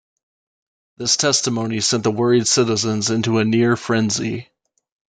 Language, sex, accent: English, male, United States English